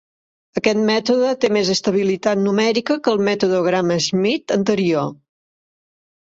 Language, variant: Catalan, Central